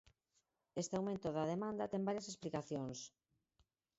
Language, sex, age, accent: Galician, female, 40-49, Central (gheada)